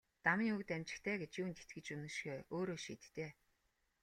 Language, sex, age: Mongolian, female, 30-39